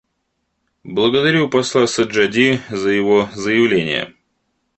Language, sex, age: Russian, male, 30-39